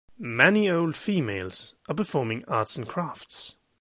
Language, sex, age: English, male, 19-29